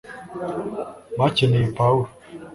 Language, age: Kinyarwanda, 19-29